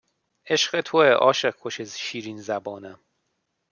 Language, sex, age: Persian, male, 30-39